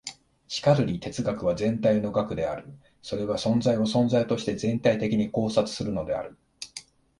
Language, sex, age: Japanese, male, 50-59